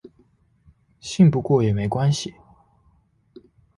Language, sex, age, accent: Chinese, male, 19-29, 出生地：臺北市